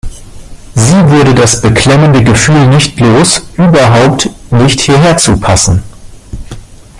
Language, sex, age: German, male, 50-59